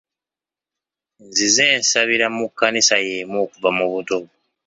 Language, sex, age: Ganda, male, 19-29